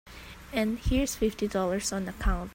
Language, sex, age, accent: English, female, 19-29, Filipino